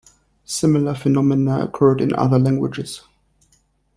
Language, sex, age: English, male, 30-39